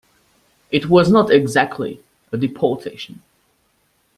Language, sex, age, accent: English, male, under 19, England English